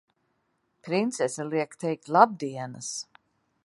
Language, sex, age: Latvian, female, 50-59